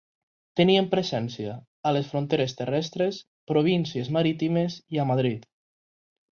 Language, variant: Catalan, Nord-Occidental